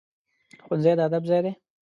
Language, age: Pashto, 19-29